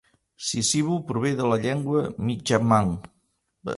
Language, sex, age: Catalan, male, 60-69